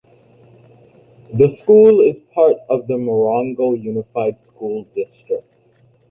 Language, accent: English, West Indies and Bermuda (Bahamas, Bermuda, Jamaica, Trinidad)